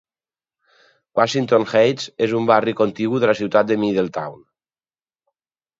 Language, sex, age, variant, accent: Catalan, male, 30-39, Valencià meridional, valencià